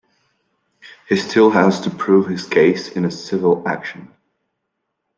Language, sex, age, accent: English, male, 19-29, United States English